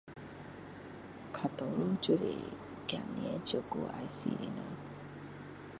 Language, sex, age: Min Dong Chinese, female, 40-49